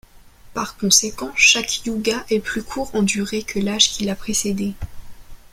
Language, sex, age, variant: French, female, under 19, Français de métropole